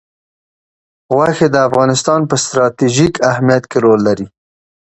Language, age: Pashto, 30-39